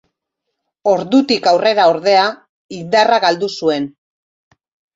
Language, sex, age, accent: Basque, female, 50-59, Mendebalekoa (Araba, Bizkaia, Gipuzkoako mendebaleko herri batzuk)